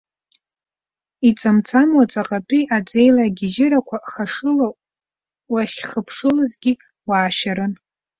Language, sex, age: Abkhazian, female, 19-29